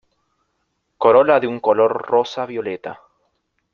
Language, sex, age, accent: Spanish, male, 19-29, México